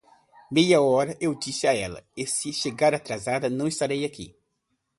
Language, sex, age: Portuguese, male, 50-59